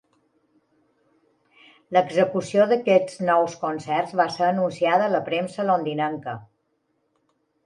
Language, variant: Catalan, Balear